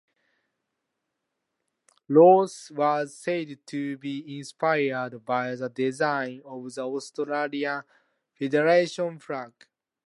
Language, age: English, 19-29